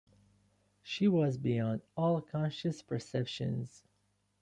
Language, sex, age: English, male, 19-29